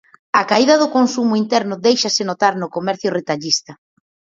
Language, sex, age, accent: Galician, female, 30-39, Atlántico (seseo e gheada)